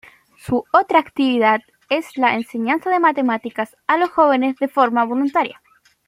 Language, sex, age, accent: Spanish, female, 19-29, Chileno: Chile, Cuyo